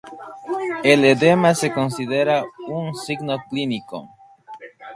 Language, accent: Spanish, España: Norte peninsular (Asturias, Castilla y León, Cantabria, País Vasco, Navarra, Aragón, La Rioja, Guadalajara, Cuenca)